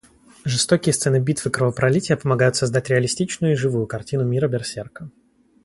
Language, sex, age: Russian, male, 19-29